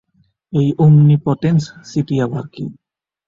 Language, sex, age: Bengali, male, 30-39